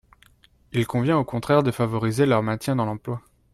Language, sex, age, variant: French, male, 19-29, Français de métropole